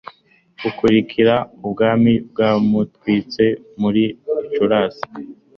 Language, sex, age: Kinyarwanda, male, under 19